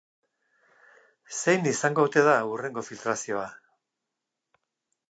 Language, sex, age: Basque, male, 60-69